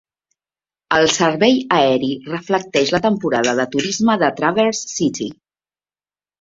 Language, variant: Catalan, Central